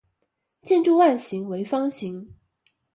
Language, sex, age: Chinese, female, 19-29